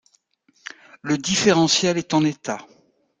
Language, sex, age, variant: French, female, 50-59, Français de métropole